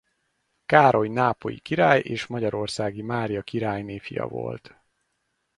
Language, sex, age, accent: Hungarian, male, 30-39, budapesti